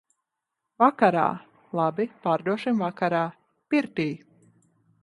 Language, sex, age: Latvian, female, 30-39